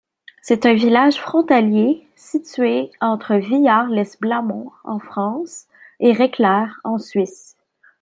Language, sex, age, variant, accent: French, female, 19-29, Français d'Amérique du Nord, Français du Canada